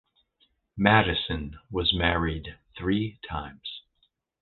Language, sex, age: English, male, 50-59